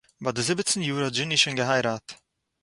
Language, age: Yiddish, under 19